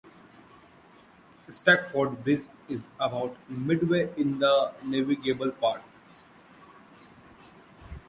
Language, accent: English, India and South Asia (India, Pakistan, Sri Lanka)